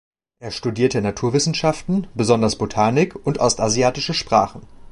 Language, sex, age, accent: German, male, 19-29, Deutschland Deutsch